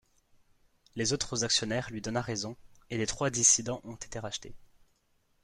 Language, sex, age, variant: French, male, 19-29, Français de métropole